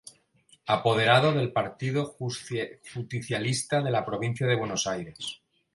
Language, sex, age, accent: Spanish, male, 40-49, España: Norte peninsular (Asturias, Castilla y León, Cantabria, País Vasco, Navarra, Aragón, La Rioja, Guadalajara, Cuenca)